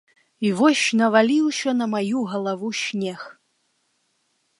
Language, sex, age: Belarusian, female, 30-39